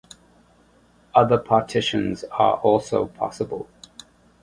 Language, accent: English, England English